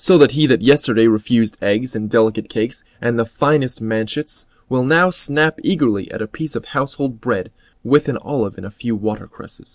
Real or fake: real